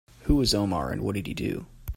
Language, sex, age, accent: English, male, 19-29, United States English